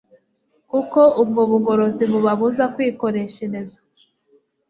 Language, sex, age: Kinyarwanda, female, 19-29